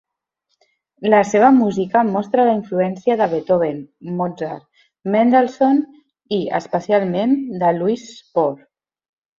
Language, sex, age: Catalan, female, 30-39